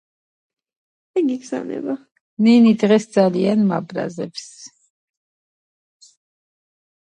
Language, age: Georgian, 40-49